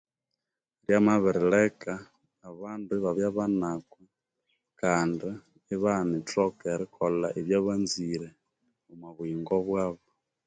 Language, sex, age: Konzo, male, 30-39